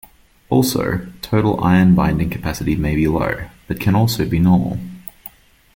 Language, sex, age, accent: English, male, 19-29, Australian English